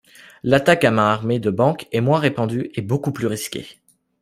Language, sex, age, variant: French, male, under 19, Français de métropole